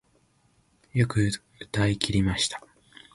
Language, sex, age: Japanese, male, 19-29